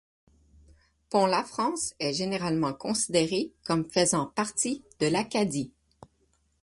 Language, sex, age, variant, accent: French, female, 30-39, Français d'Amérique du Nord, Français du Canada